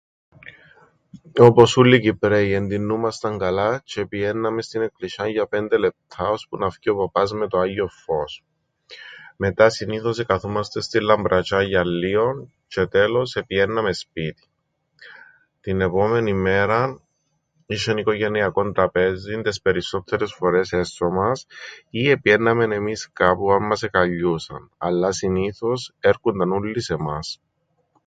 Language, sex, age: Greek, male, 40-49